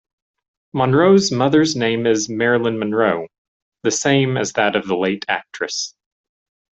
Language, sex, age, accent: English, male, 30-39, United States English